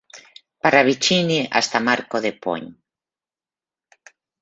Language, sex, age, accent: Spanish, female, 50-59, España: Centro-Sur peninsular (Madrid, Toledo, Castilla-La Mancha)